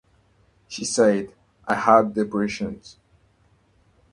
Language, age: English, 19-29